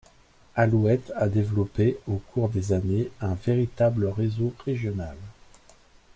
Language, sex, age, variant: French, male, 40-49, Français de métropole